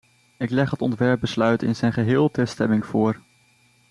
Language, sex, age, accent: Dutch, male, 19-29, Nederlands Nederlands